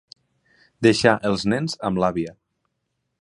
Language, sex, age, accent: Catalan, male, 19-29, Ebrenc